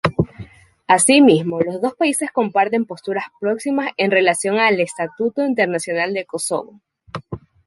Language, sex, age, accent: Spanish, female, 19-29, Andino-Pacífico: Colombia, Perú, Ecuador, oeste de Bolivia y Venezuela andina